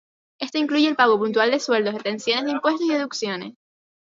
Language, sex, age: Spanish, female, 19-29